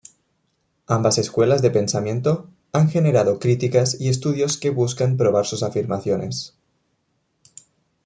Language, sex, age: Spanish, male, 19-29